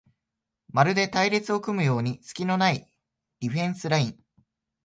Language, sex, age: Japanese, male, 19-29